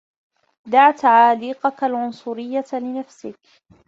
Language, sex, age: Arabic, female, 19-29